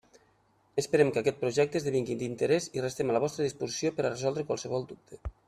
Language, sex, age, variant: Catalan, male, 30-39, Nord-Occidental